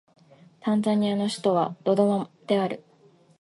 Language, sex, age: Japanese, female, 19-29